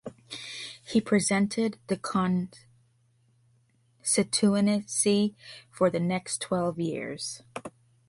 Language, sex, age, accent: English, female, 40-49, United States English